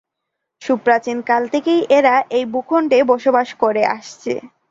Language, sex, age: Bengali, female, 19-29